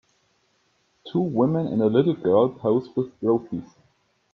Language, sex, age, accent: English, male, 19-29, United States English